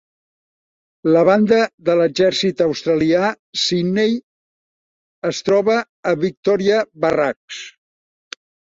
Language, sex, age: Catalan, male, 70-79